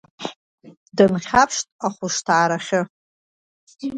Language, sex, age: Abkhazian, female, 40-49